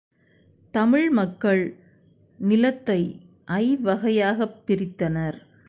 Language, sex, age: Tamil, female, 40-49